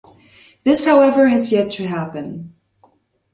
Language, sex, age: English, female, 19-29